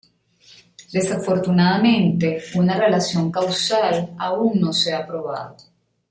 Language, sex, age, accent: Spanish, female, 40-49, Caribe: Cuba, Venezuela, Puerto Rico, República Dominicana, Panamá, Colombia caribeña, México caribeño, Costa del golfo de México